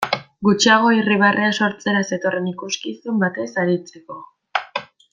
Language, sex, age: Basque, female, 19-29